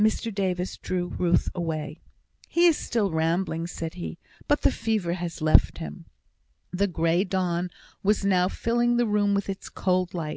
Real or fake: real